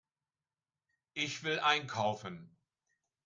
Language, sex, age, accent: German, male, 60-69, Deutschland Deutsch